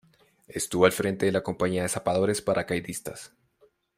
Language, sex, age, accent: Spanish, male, 30-39, Andino-Pacífico: Colombia, Perú, Ecuador, oeste de Bolivia y Venezuela andina